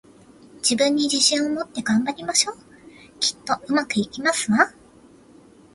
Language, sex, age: Japanese, female, 30-39